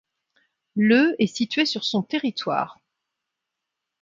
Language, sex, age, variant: French, female, 50-59, Français de métropole